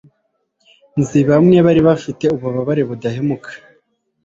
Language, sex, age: Kinyarwanda, male, 19-29